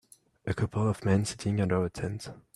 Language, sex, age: English, male, 19-29